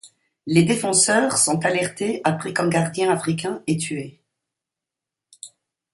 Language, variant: French, Français de métropole